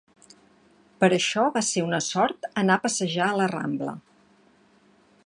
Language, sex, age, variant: Catalan, female, 50-59, Central